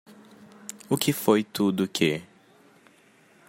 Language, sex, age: Portuguese, male, 19-29